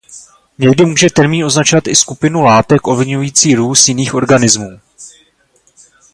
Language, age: Czech, 30-39